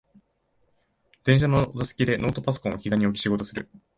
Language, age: Japanese, 19-29